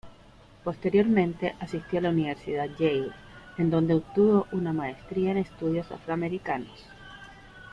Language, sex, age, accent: Spanish, female, 40-49, Chileno: Chile, Cuyo